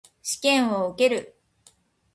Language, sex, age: Japanese, female, 50-59